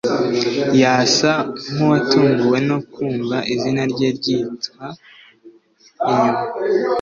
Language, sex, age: Kinyarwanda, male, 19-29